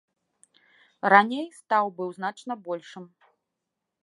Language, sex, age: Belarusian, female, 30-39